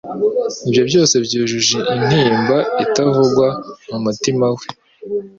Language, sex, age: Kinyarwanda, female, 30-39